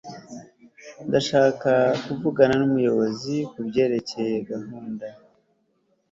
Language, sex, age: Kinyarwanda, male, 40-49